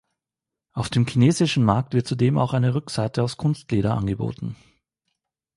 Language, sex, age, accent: German, male, 30-39, Österreichisches Deutsch